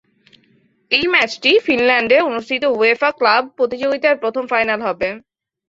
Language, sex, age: Bengali, female, 19-29